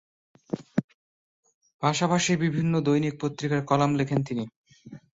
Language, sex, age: Bengali, male, 19-29